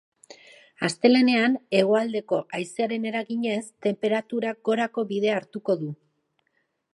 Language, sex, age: Basque, female, 40-49